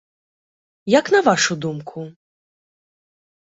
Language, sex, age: Belarusian, female, 19-29